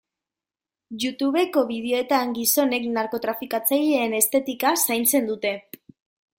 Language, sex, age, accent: Basque, female, 19-29, Mendebalekoa (Araba, Bizkaia, Gipuzkoako mendebaleko herri batzuk)